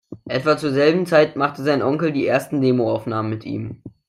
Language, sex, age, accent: German, male, under 19, Deutschland Deutsch